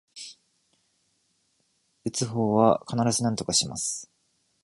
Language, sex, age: Japanese, male, 19-29